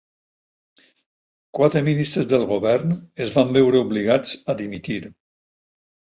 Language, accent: Catalan, valencià